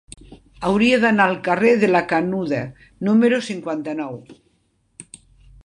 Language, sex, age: Catalan, female, 60-69